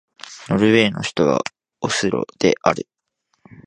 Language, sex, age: Japanese, male, 19-29